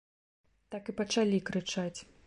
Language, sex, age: Belarusian, female, 30-39